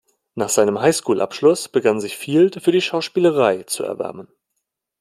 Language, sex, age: German, male, 19-29